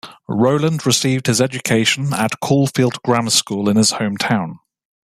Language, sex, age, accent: English, male, 30-39, England English